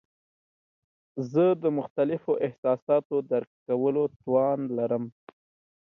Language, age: Pashto, 30-39